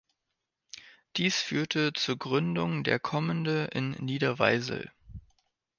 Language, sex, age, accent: German, male, 19-29, Deutschland Deutsch